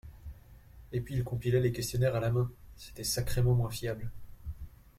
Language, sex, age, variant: French, male, 19-29, Français de métropole